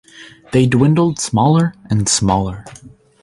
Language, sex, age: English, male, 19-29